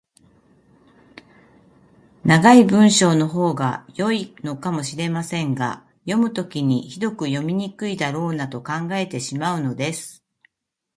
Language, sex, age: Japanese, female, 60-69